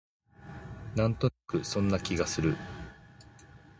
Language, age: Japanese, 40-49